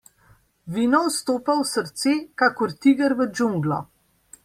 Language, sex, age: Slovenian, female, 50-59